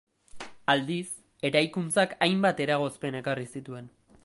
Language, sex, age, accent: Basque, male, 19-29, Mendebalekoa (Araba, Bizkaia, Gipuzkoako mendebaleko herri batzuk)